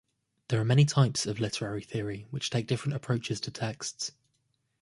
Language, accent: English, England English